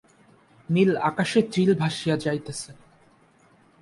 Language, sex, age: Bengali, male, 19-29